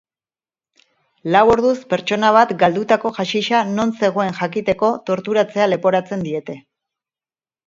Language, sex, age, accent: Basque, female, 40-49, Erdialdekoa edo Nafarra (Gipuzkoa, Nafarroa)